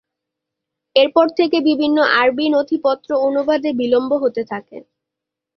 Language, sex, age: Bengali, female, 19-29